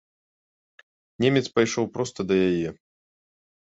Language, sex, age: Belarusian, male, 30-39